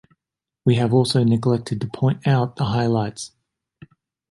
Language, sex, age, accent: English, male, 19-29, Australian English